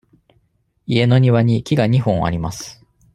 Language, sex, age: Japanese, male, 30-39